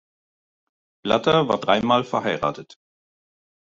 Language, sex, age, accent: German, male, 40-49, Deutschland Deutsch